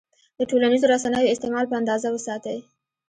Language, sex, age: Pashto, female, 19-29